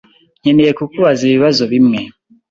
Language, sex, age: Kinyarwanda, male, 19-29